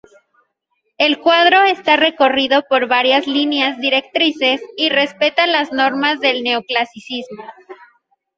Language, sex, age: Spanish, female, 19-29